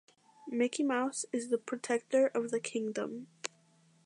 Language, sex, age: English, female, under 19